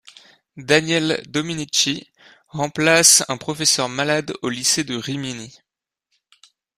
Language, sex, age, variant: French, male, 19-29, Français de métropole